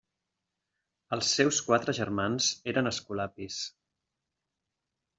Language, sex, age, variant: Catalan, male, 40-49, Central